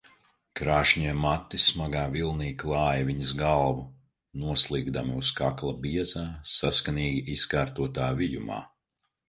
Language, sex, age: Latvian, male, 30-39